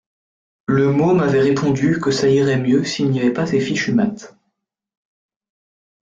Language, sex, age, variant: French, male, under 19, Français de métropole